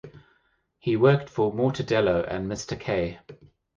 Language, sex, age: English, male, 50-59